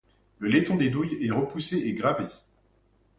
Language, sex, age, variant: French, male, 40-49, Français de métropole